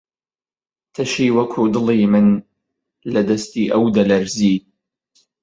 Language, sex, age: Central Kurdish, male, 19-29